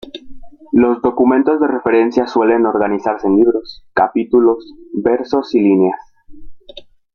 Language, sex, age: Spanish, female, 19-29